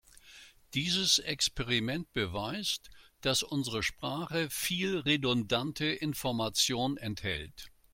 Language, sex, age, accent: German, male, 70-79, Deutschland Deutsch